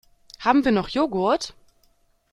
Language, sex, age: German, female, 19-29